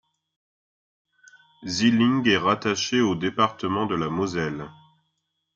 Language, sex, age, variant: French, male, 30-39, Français de métropole